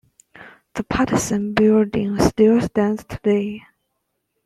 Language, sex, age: English, female, 19-29